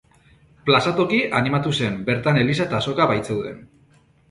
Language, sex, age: Basque, male, 40-49